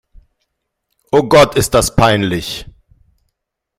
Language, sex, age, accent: German, male, 50-59, Deutschland Deutsch